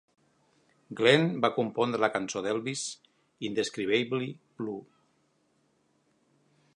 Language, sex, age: Catalan, male, 50-59